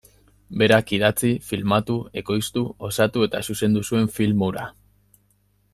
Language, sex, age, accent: Basque, male, 19-29, Mendebalekoa (Araba, Bizkaia, Gipuzkoako mendebaleko herri batzuk)